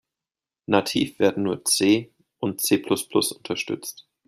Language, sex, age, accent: German, male, 30-39, Deutschland Deutsch